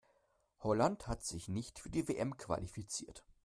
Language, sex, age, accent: German, male, 19-29, Deutschland Deutsch